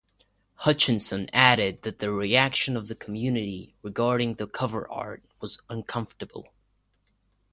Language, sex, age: English, male, 19-29